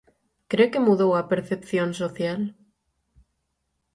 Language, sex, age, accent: Galician, female, 19-29, Central (gheada); Normativo (estándar)